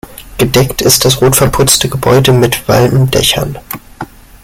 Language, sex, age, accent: German, male, 19-29, Deutschland Deutsch